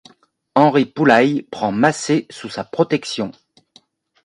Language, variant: French, Français de métropole